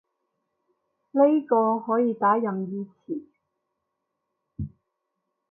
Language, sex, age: Cantonese, female, 19-29